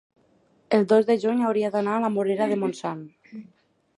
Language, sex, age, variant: Catalan, female, 19-29, Septentrional